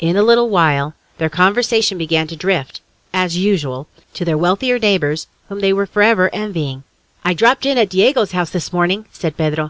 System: none